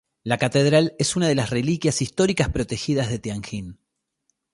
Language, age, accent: Spanish, 30-39, Rioplatense: Argentina, Uruguay, este de Bolivia, Paraguay